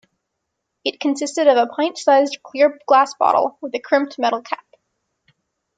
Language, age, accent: English, 19-29, United States English